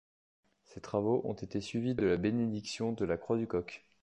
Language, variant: French, Français de métropole